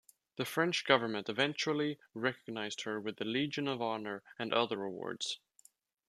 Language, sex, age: English, male, under 19